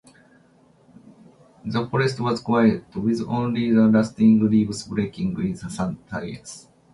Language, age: Japanese, 40-49